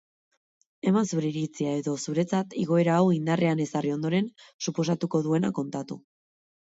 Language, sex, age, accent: Basque, female, 19-29, Mendebalekoa (Araba, Bizkaia, Gipuzkoako mendebaleko herri batzuk)